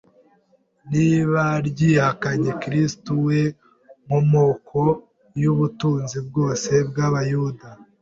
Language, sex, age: Kinyarwanda, male, 19-29